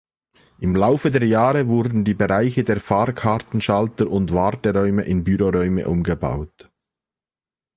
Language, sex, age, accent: German, male, 40-49, Schweizerdeutsch